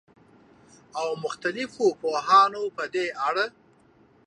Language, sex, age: Pashto, male, 30-39